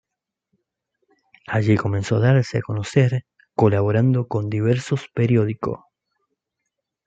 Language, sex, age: Spanish, male, 19-29